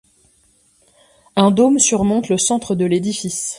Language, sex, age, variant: French, female, 40-49, Français de métropole